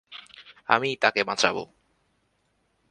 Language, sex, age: Bengali, male, 19-29